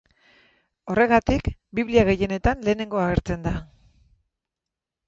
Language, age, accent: Basque, 50-59, Mendebalekoa (Araba, Bizkaia, Gipuzkoako mendebaleko herri batzuk)